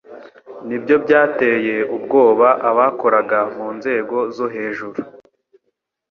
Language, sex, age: Kinyarwanda, male, 19-29